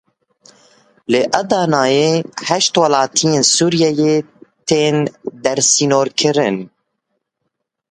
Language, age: Kurdish, 19-29